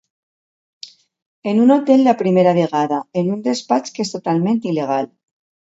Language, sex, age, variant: Catalan, female, 50-59, Valencià meridional